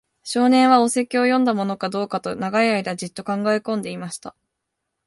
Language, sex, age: Japanese, female, under 19